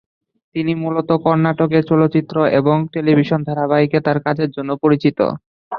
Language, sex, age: Bengali, male, under 19